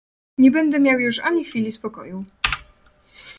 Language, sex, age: Polish, female, 19-29